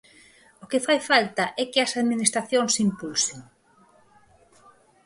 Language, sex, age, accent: Galician, female, 50-59, Normativo (estándar)